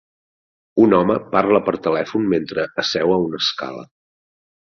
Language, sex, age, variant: Catalan, male, 50-59, Central